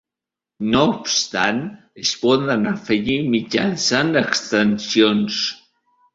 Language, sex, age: Catalan, male, 40-49